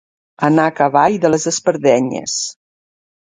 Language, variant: Catalan, Septentrional